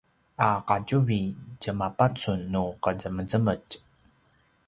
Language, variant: Paiwan, pinayuanan a kinaikacedasan (東排灣語)